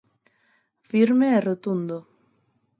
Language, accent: Galician, Normativo (estándar)